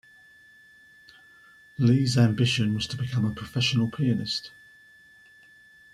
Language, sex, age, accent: English, male, 50-59, England English